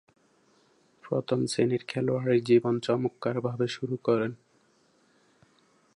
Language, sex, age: Bengali, male, 19-29